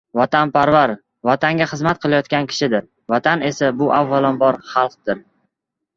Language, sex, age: Uzbek, male, 19-29